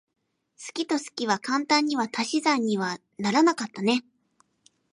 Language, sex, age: Japanese, female, 19-29